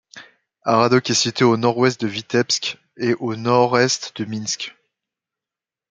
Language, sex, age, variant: French, male, 19-29, Français de métropole